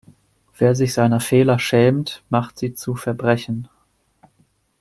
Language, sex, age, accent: German, male, 30-39, Deutschland Deutsch